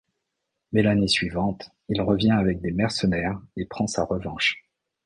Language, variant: French, Français de métropole